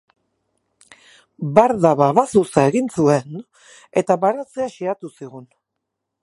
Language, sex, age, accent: Basque, female, 40-49, Erdialdekoa edo Nafarra (Gipuzkoa, Nafarroa)